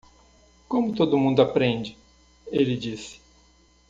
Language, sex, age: Portuguese, male, 50-59